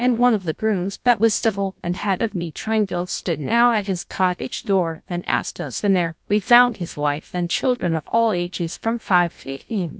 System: TTS, GlowTTS